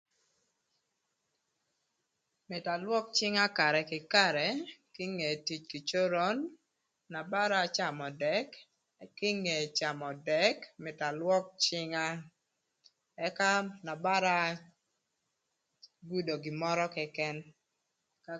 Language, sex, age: Thur, female, 30-39